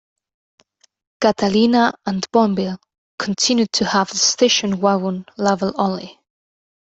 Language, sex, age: English, female, 19-29